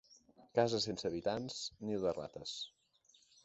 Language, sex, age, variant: Catalan, male, 30-39, Central